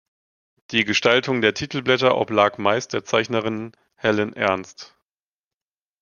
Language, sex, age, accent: German, male, 30-39, Deutschland Deutsch